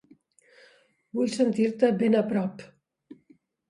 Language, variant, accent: Catalan, Central, central